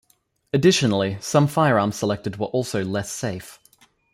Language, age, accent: English, 19-29, Australian English